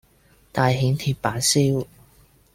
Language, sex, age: Cantonese, male, 19-29